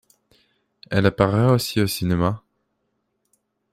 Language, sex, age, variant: French, male, under 19, Français de métropole